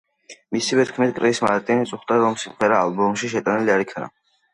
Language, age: Georgian, under 19